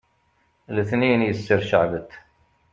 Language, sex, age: Kabyle, male, 40-49